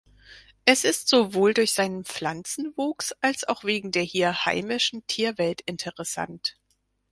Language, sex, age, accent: German, female, 30-39, Deutschland Deutsch